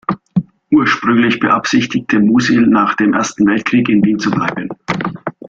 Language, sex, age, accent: German, male, 40-49, Deutschland Deutsch